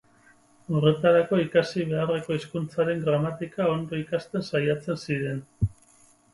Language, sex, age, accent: Basque, male, 30-39, Mendebalekoa (Araba, Bizkaia, Gipuzkoako mendebaleko herri batzuk)